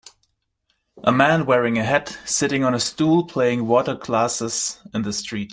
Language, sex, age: English, male, 19-29